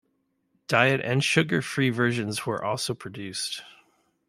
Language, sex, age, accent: English, male, 30-39, Canadian English